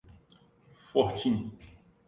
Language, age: Portuguese, 40-49